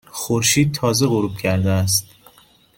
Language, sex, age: Persian, male, 19-29